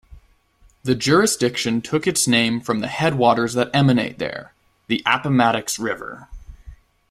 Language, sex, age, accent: English, male, 19-29, United States English